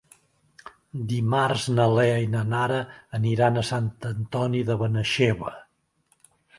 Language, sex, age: Catalan, male, 60-69